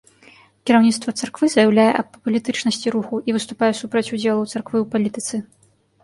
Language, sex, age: Belarusian, female, 30-39